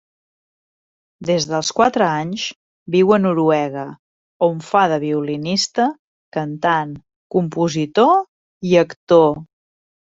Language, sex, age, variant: Catalan, female, 40-49, Central